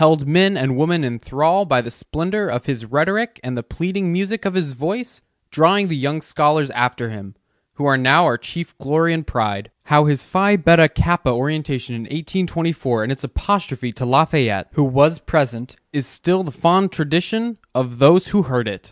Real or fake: real